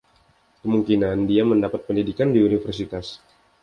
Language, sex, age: Indonesian, male, 19-29